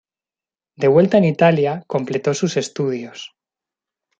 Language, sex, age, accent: Spanish, male, 40-49, España: Centro-Sur peninsular (Madrid, Toledo, Castilla-La Mancha)